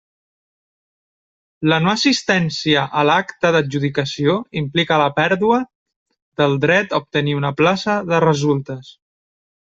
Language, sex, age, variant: Catalan, male, 30-39, Central